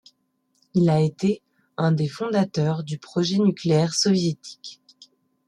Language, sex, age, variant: French, female, 19-29, Français de métropole